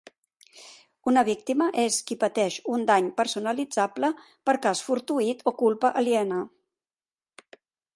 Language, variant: Catalan, Central